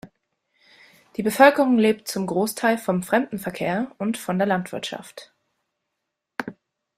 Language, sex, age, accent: German, female, 19-29, Deutschland Deutsch